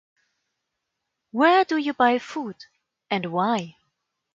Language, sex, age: English, female, 19-29